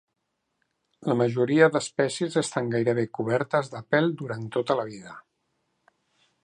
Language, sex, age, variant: Catalan, male, 50-59, Central